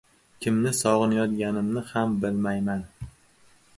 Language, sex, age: Uzbek, male, 19-29